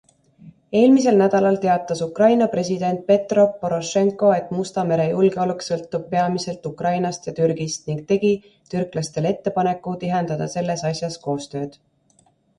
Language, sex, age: Estonian, female, 30-39